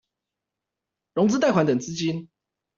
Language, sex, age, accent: Chinese, male, 30-39, 出生地：臺北市